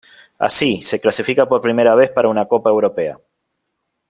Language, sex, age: Spanish, male, 40-49